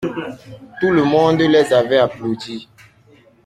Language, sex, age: French, female, 30-39